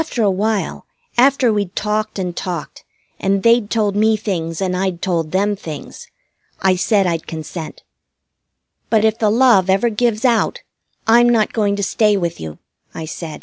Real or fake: real